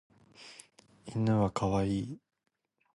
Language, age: Japanese, 19-29